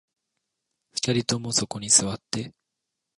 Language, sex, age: Japanese, male, 19-29